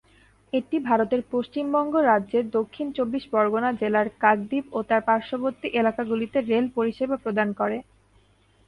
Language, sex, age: Bengali, female, 19-29